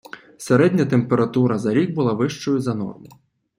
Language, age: Ukrainian, 19-29